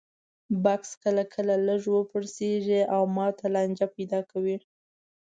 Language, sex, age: Pashto, female, 19-29